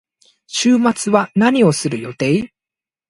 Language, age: Japanese, 19-29